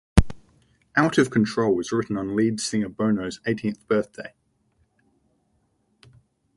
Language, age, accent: English, 19-29, Australian English